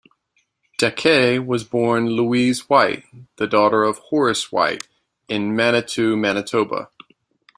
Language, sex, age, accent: English, male, 30-39, United States English